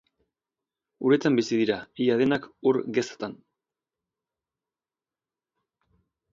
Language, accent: Basque, Erdialdekoa edo Nafarra (Gipuzkoa, Nafarroa)